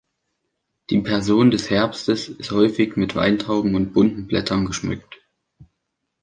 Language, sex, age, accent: German, male, under 19, Deutschland Deutsch